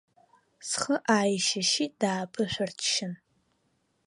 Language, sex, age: Abkhazian, female, 19-29